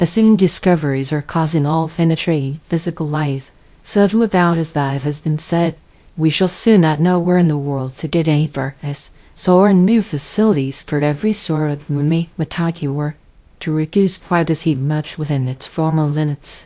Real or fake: fake